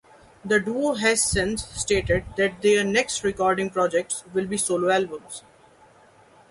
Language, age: English, 19-29